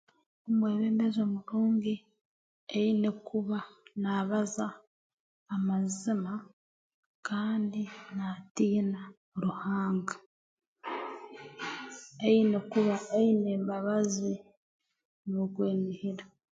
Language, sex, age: Tooro, female, 19-29